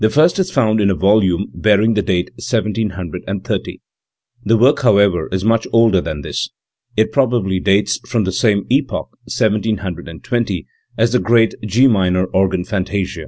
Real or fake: real